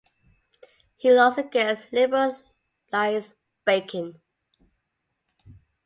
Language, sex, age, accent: English, female, 40-49, Scottish English